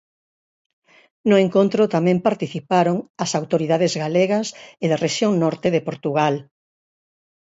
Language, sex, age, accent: Galician, female, 60-69, Normativo (estándar)